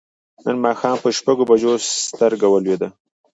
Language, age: Pashto, 19-29